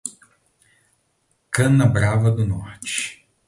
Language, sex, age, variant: Portuguese, male, 30-39, Portuguese (Brasil)